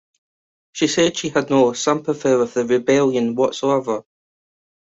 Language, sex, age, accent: English, male, 19-29, Scottish English